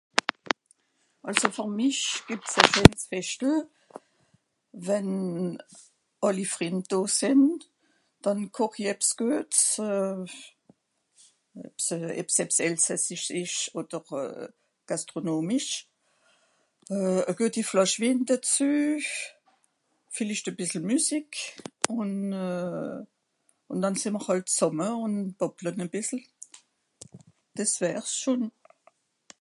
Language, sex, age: Swiss German, female, 60-69